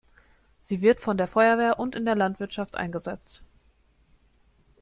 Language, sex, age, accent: German, female, 19-29, Deutschland Deutsch